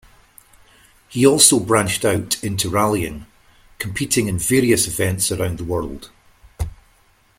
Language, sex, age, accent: English, male, 50-59, Scottish English